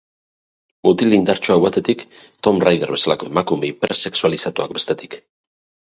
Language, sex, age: Basque, male, 30-39